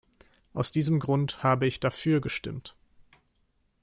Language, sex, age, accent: German, male, 19-29, Deutschland Deutsch